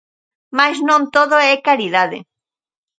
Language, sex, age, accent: Galician, female, 30-39, Central (gheada)